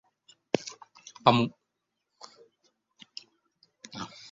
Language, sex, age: Thai, male, 19-29